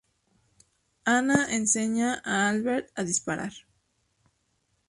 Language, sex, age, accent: Spanish, female, 19-29, México